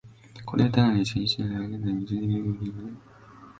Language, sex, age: Japanese, male, 19-29